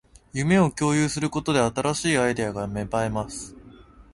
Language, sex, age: Japanese, male, 19-29